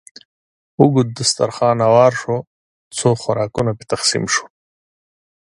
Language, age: Pashto, 30-39